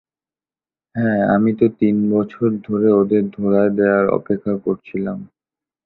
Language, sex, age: Bengali, male, 19-29